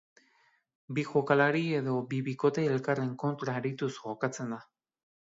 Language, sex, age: Basque, male, 30-39